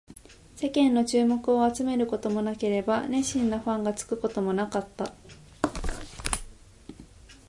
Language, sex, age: Japanese, female, 19-29